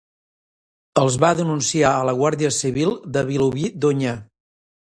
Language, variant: Catalan, Central